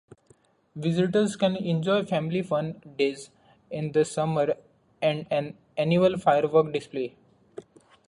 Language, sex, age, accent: English, male, 19-29, India and South Asia (India, Pakistan, Sri Lanka)